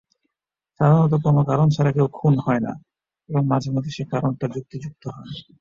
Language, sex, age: Bengali, male, 30-39